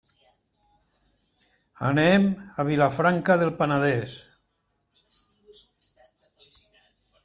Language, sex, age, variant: Catalan, male, 70-79, Central